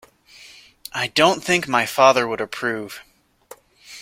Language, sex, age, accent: English, male, 19-29, United States English